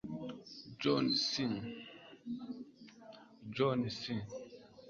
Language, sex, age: Kinyarwanda, male, 30-39